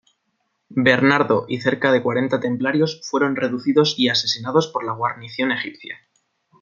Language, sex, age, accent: Spanish, male, 19-29, España: Norte peninsular (Asturias, Castilla y León, Cantabria, País Vasco, Navarra, Aragón, La Rioja, Guadalajara, Cuenca)